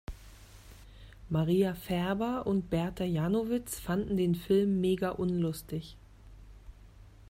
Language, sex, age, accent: German, female, 40-49, Deutschland Deutsch